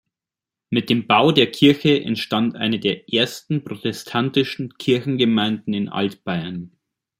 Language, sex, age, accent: German, male, 30-39, Deutschland Deutsch